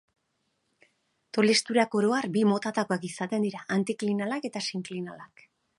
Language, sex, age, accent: Basque, female, 50-59, Erdialdekoa edo Nafarra (Gipuzkoa, Nafarroa)